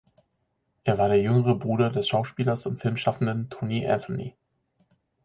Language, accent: German, Deutschland Deutsch